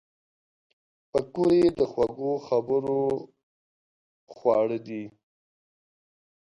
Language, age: Pashto, 19-29